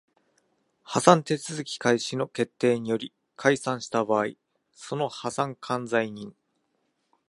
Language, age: Japanese, 40-49